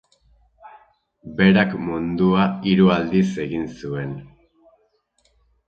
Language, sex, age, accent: Basque, male, 50-59, Erdialdekoa edo Nafarra (Gipuzkoa, Nafarroa)